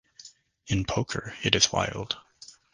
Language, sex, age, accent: English, male, 19-29, United States English